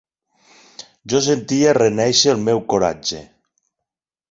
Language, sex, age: Catalan, male, 40-49